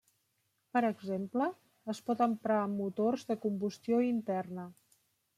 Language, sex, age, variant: Catalan, female, 50-59, Central